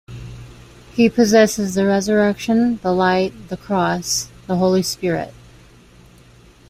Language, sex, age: English, female, 19-29